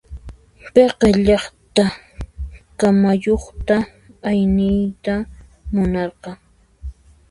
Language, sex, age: Puno Quechua, female, 19-29